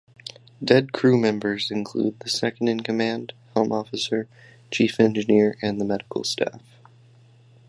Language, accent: English, United States English